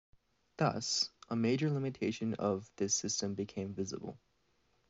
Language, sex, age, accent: English, male, 19-29, Canadian English